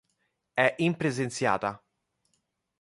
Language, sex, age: Italian, male, 19-29